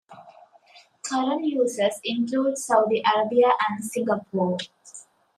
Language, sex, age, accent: English, female, 19-29, England English